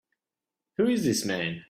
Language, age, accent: English, 40-49, Australian English